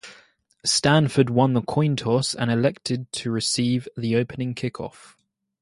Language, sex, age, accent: English, male, 19-29, England English